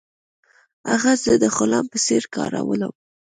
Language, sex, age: Pashto, female, 19-29